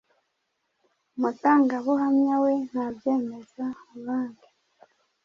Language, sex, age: Kinyarwanda, female, 30-39